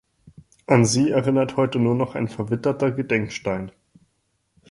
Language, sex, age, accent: German, male, 19-29, Deutschland Deutsch